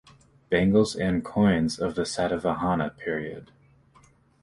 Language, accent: English, United States English